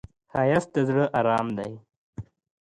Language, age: Pashto, 19-29